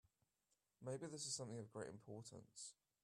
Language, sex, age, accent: English, male, 19-29, England English